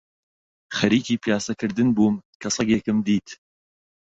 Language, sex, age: Central Kurdish, male, 19-29